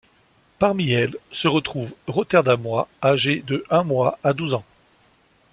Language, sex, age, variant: French, male, 40-49, Français de métropole